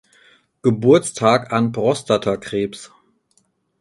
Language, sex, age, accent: German, male, 30-39, Deutschland Deutsch